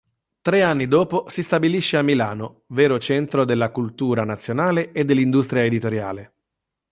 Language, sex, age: Italian, male, 40-49